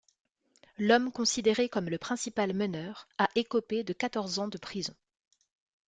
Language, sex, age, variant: French, female, 19-29, Français de métropole